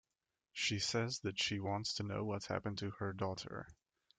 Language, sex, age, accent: English, male, 19-29, United States English